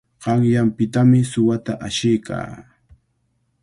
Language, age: Cajatambo North Lima Quechua, 19-29